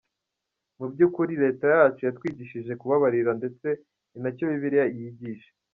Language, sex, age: Kinyarwanda, male, 19-29